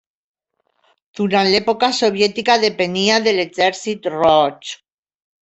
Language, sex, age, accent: Catalan, female, 60-69, valencià